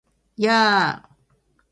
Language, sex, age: Japanese, female, 50-59